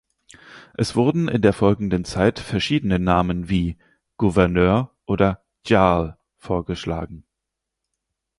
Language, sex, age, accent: German, male, 19-29, Deutschland Deutsch